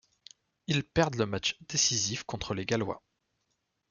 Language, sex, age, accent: French, male, 30-39, Français de l'ouest de la France